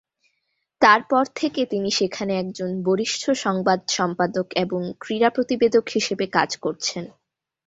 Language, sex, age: Bengali, female, 19-29